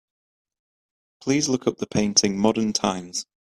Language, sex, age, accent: English, male, 19-29, England English